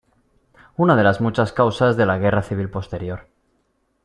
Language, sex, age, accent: Spanish, male, 30-39, España: Norte peninsular (Asturias, Castilla y León, Cantabria, País Vasco, Navarra, Aragón, La Rioja, Guadalajara, Cuenca)